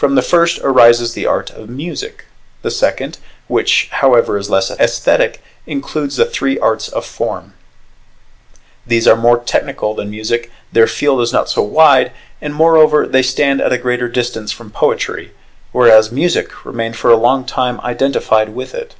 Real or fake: real